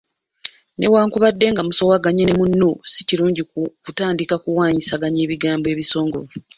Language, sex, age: Ganda, female, 30-39